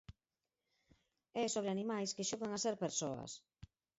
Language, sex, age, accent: Galician, female, 40-49, Central (gheada)